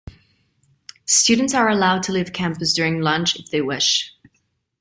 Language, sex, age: English, female, 30-39